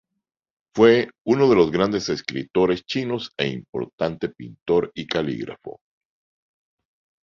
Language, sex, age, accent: Spanish, male, 60-69, Caribe: Cuba, Venezuela, Puerto Rico, República Dominicana, Panamá, Colombia caribeña, México caribeño, Costa del golfo de México